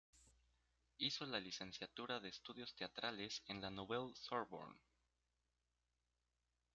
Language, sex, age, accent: Spanish, male, 19-29, México